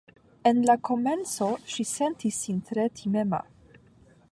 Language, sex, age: Esperanto, female, 19-29